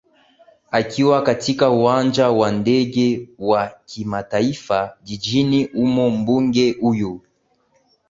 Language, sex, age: Swahili, male, 19-29